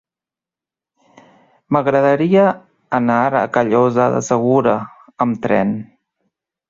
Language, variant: Catalan, Central